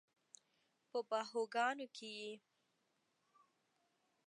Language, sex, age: Pashto, female, 19-29